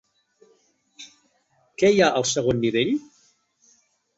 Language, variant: Catalan, Central